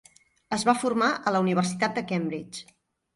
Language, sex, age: Catalan, female, 40-49